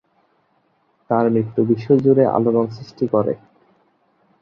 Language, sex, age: Bengali, male, under 19